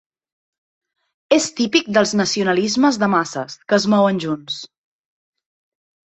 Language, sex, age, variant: Catalan, female, 30-39, Central